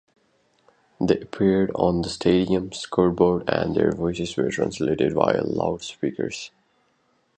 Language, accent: English, United States English